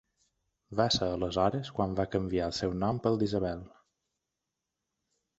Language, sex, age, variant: Catalan, male, 40-49, Balear